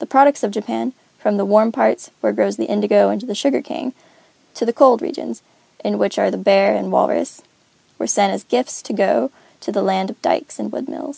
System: none